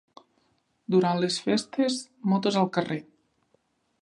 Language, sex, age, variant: Catalan, male, 19-29, Nord-Occidental